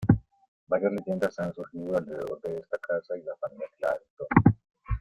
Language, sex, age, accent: Spanish, male, 50-59, América central